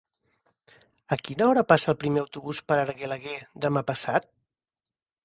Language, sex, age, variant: Catalan, male, 50-59, Central